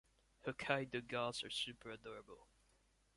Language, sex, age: English, male, under 19